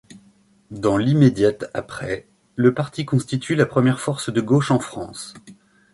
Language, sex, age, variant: French, male, 40-49, Français de métropole